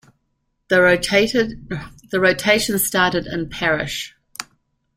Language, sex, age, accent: English, female, 60-69, New Zealand English